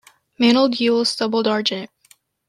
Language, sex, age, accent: English, female, under 19, United States English